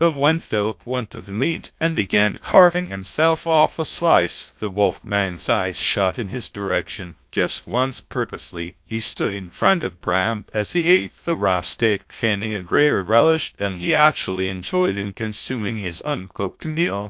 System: TTS, GlowTTS